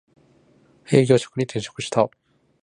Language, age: Japanese, 19-29